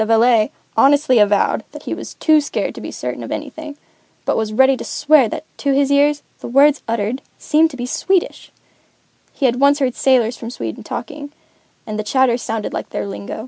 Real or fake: real